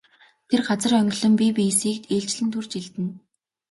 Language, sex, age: Mongolian, female, 19-29